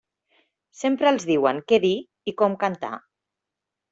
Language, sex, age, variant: Catalan, female, 40-49, Central